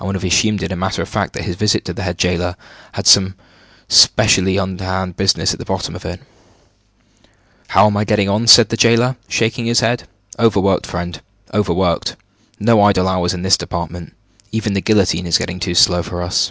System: none